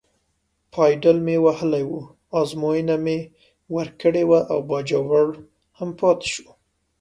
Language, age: Pashto, 19-29